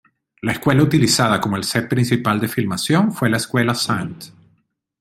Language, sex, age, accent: Spanish, male, 40-49, Caribe: Cuba, Venezuela, Puerto Rico, República Dominicana, Panamá, Colombia caribeña, México caribeño, Costa del golfo de México